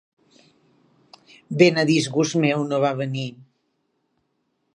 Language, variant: Catalan, Central